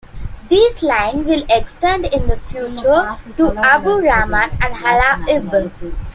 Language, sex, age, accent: English, female, 19-29, India and South Asia (India, Pakistan, Sri Lanka)